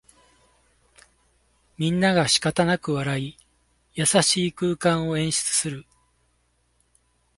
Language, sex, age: Japanese, male, 50-59